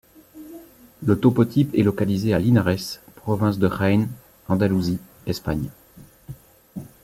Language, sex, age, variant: French, male, 40-49, Français de métropole